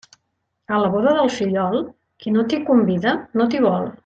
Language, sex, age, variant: Catalan, female, 50-59, Central